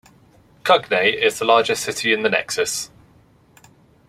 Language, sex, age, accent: English, male, 30-39, England English